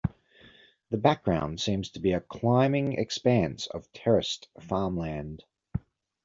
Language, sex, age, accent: English, male, 40-49, Australian English